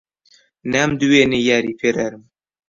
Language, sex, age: Central Kurdish, male, 19-29